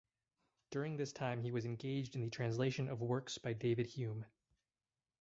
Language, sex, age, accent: English, male, 30-39, United States English